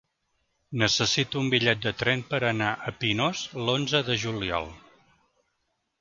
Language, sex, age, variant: Catalan, male, 50-59, Central